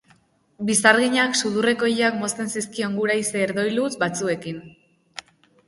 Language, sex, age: Basque, female, under 19